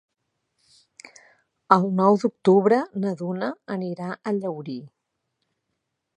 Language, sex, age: Catalan, female, 40-49